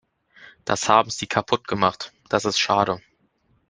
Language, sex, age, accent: German, male, under 19, Deutschland Deutsch